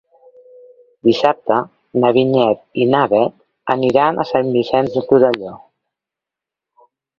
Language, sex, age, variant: Catalan, female, 50-59, Central